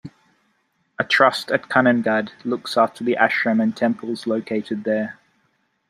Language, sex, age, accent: English, male, 19-29, Australian English